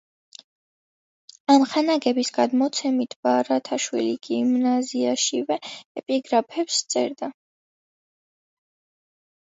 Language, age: Georgian, under 19